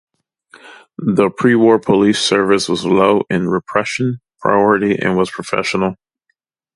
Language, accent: English, United States English